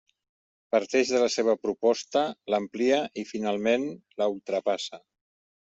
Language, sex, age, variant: Catalan, male, 50-59, Central